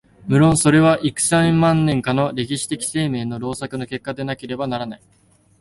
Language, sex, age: Japanese, male, 19-29